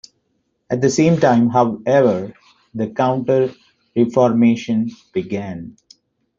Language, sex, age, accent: English, male, 30-39, India and South Asia (India, Pakistan, Sri Lanka)